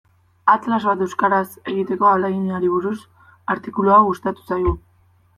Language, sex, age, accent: Basque, female, 19-29, Mendebalekoa (Araba, Bizkaia, Gipuzkoako mendebaleko herri batzuk)